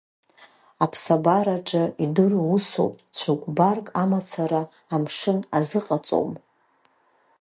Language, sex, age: Abkhazian, female, 30-39